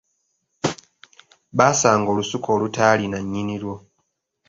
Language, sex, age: Ganda, male, 19-29